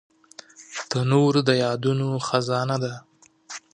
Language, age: Pashto, 19-29